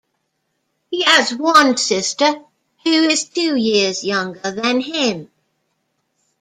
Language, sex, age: English, female, 60-69